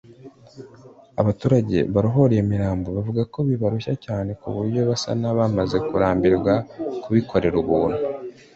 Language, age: Kinyarwanda, 19-29